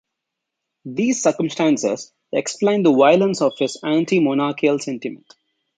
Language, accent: English, India and South Asia (India, Pakistan, Sri Lanka)